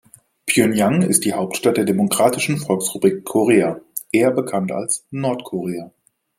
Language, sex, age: German, male, 19-29